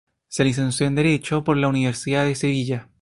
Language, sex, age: Spanish, male, 19-29